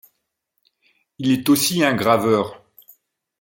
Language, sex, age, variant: French, male, 50-59, Français de métropole